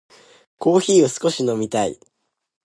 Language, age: Japanese, under 19